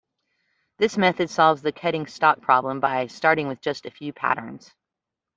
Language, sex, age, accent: English, female, 50-59, United States English